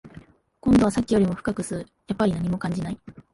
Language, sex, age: Japanese, female, 19-29